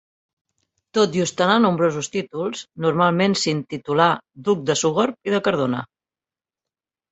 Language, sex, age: Catalan, female, 30-39